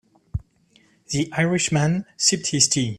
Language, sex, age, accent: English, male, 30-39, England English